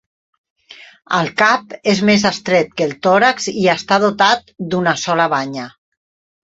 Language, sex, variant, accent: Catalan, female, Central, Barceloní